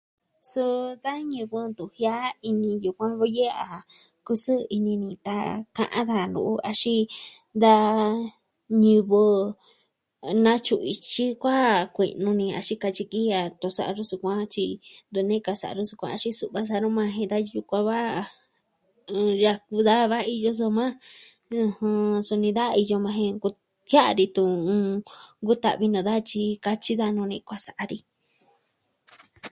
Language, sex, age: Southwestern Tlaxiaco Mixtec, female, 19-29